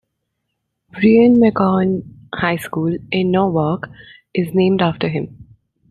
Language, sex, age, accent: English, female, 19-29, India and South Asia (India, Pakistan, Sri Lanka)